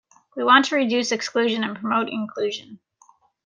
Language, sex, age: English, female, 30-39